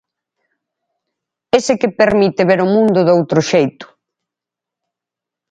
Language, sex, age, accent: Galician, female, 40-49, Central (gheada)